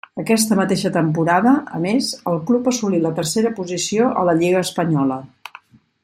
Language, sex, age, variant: Catalan, female, 50-59, Central